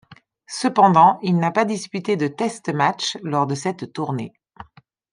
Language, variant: French, Français de métropole